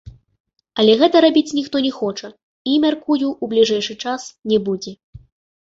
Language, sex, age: Belarusian, female, 19-29